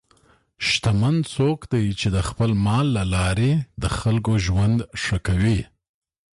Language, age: Pashto, 50-59